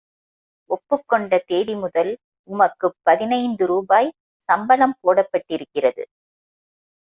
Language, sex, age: Tamil, female, 50-59